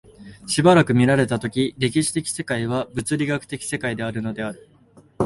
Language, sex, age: Japanese, male, 19-29